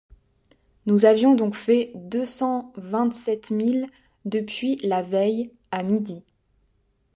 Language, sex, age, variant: French, female, 19-29, Français de métropole